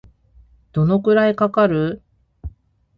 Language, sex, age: Japanese, female, 40-49